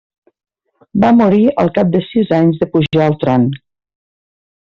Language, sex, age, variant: Catalan, female, 50-59, Septentrional